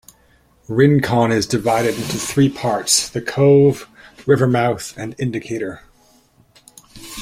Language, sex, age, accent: English, male, 40-49, Canadian English